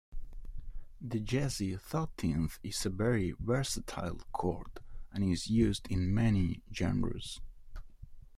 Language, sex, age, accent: English, male, 19-29, England English